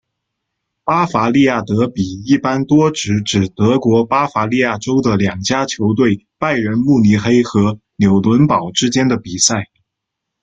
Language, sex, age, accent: Chinese, male, 19-29, 出生地：四川省